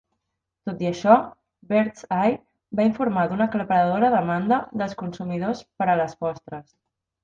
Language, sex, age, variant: Catalan, female, 30-39, Central